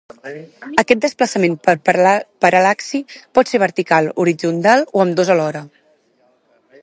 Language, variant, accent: Catalan, Central, central